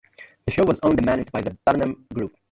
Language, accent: English, United States English